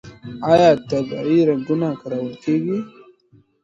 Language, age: Pashto, 19-29